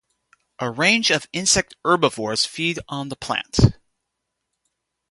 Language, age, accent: English, 19-29, United States English